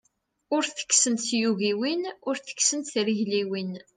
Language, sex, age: Kabyle, female, 40-49